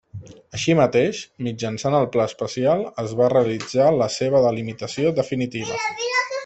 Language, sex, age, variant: Catalan, male, 30-39, Central